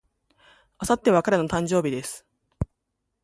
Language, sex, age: Japanese, female, 19-29